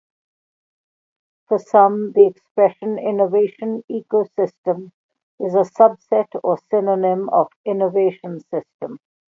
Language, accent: English, India and South Asia (India, Pakistan, Sri Lanka)